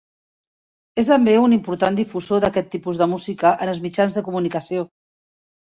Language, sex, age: Catalan, female, 50-59